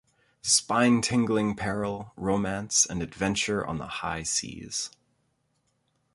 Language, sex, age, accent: English, male, 30-39, Canadian English